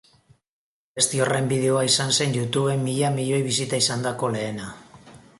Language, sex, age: Basque, male, 50-59